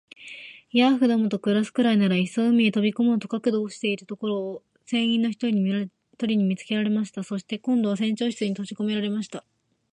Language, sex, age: Japanese, female, 19-29